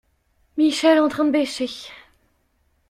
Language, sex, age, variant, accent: French, female, 30-39, Français d'Amérique du Nord, Français du Canada